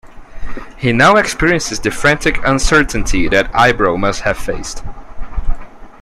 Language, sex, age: English, male, 30-39